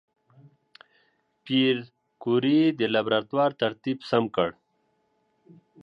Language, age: Pashto, 30-39